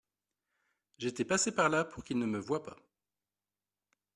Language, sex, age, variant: French, male, 30-39, Français de métropole